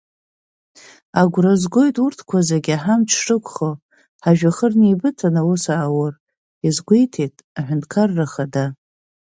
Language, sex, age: Abkhazian, female, 30-39